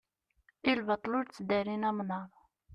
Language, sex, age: Kabyle, female, 19-29